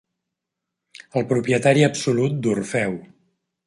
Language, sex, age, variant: Catalan, male, 60-69, Central